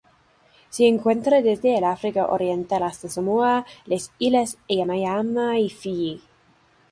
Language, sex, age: Spanish, female, 30-39